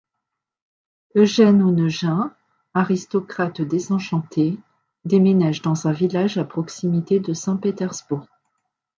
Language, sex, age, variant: French, female, 50-59, Français de métropole